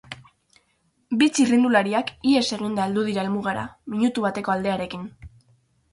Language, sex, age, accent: Basque, female, under 19, Mendebalekoa (Araba, Bizkaia, Gipuzkoako mendebaleko herri batzuk)